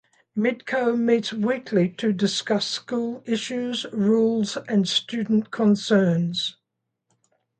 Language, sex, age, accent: English, female, 70-79, Australian English